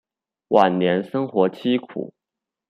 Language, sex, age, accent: Chinese, male, 19-29, 出生地：四川省